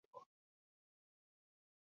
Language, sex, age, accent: Basque, female, 40-49, Mendebalekoa (Araba, Bizkaia, Gipuzkoako mendebaleko herri batzuk)